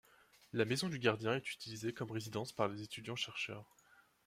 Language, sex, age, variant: French, male, 19-29, Français de métropole